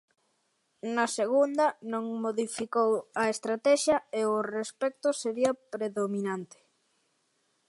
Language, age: Galician, under 19